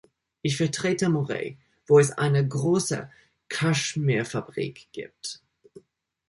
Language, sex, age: German, male, 19-29